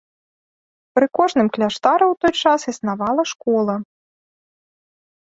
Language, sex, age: Belarusian, female, 30-39